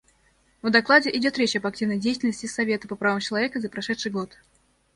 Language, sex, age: Russian, female, under 19